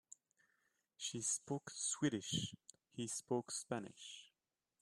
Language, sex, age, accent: English, male, 19-29, England English